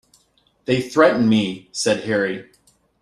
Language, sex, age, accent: English, male, 40-49, United States English